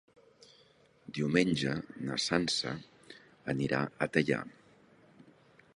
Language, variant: Catalan, Central